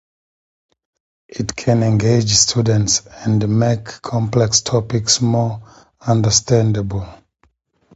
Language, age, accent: English, 40-49, Southern African (South Africa, Zimbabwe, Namibia)